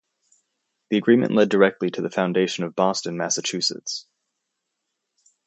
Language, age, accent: English, 19-29, United States English